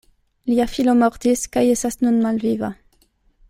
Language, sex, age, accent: Esperanto, female, 19-29, Internacia